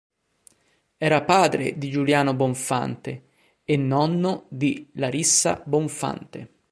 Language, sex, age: Italian, male, 40-49